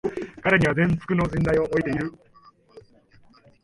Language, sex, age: Japanese, male, 19-29